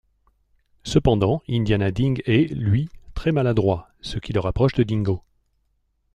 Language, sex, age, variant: French, male, 60-69, Français de métropole